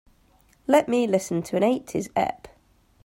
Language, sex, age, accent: English, female, 30-39, England English